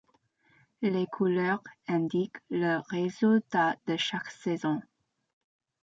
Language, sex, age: French, female, 30-39